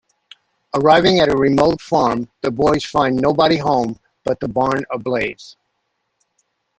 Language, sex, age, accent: English, male, 60-69, United States English